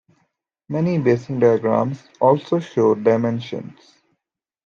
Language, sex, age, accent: English, male, 19-29, United States English